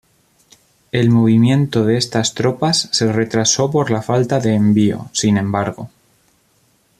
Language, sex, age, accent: Spanish, male, 19-29, España: Centro-Sur peninsular (Madrid, Toledo, Castilla-La Mancha)